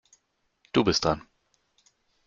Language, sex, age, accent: German, male, 19-29, Deutschland Deutsch